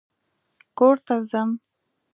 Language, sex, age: Pashto, female, 19-29